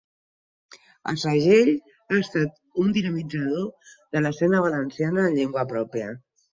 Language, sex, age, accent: Catalan, female, 50-59, Barcelona